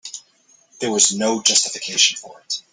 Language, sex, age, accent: English, male, 40-49, United States English